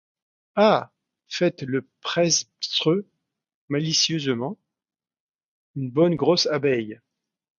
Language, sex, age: French, male, 60-69